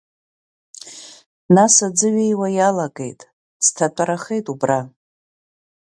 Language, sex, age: Abkhazian, female, 30-39